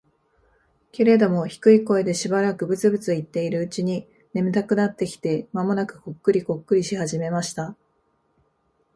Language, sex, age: Japanese, female, 30-39